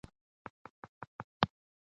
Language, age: Pashto, 19-29